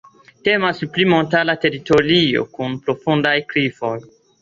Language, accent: Esperanto, Internacia